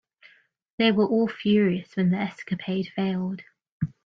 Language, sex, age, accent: English, female, 19-29, England English